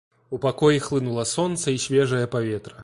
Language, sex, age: Belarusian, male, 19-29